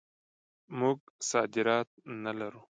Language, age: Pashto, 19-29